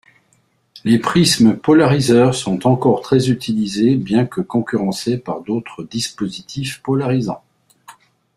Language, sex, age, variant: French, male, 50-59, Français de métropole